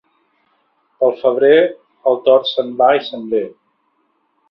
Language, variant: Catalan, Central